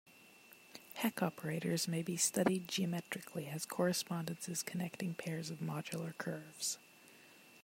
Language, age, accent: English, 19-29, United States English